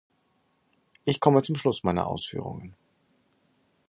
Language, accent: German, Norddeutsch